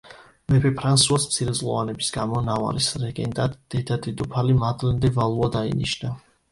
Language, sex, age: Georgian, male, 19-29